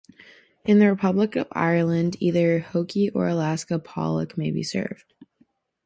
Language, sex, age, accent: English, female, under 19, United States English